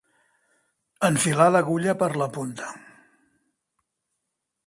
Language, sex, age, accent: Catalan, male, 60-69, Barceloní